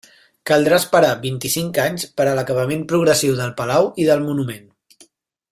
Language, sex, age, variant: Catalan, male, 30-39, Central